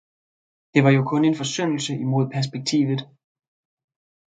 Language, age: Danish, 30-39